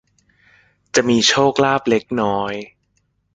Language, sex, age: Thai, male, 19-29